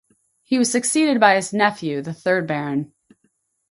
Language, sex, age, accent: English, female, 40-49, United States English